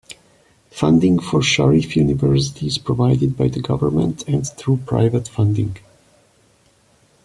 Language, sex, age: English, male, 40-49